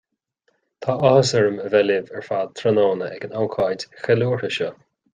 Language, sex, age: Irish, male, 30-39